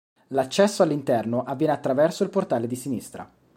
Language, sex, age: Italian, male, 30-39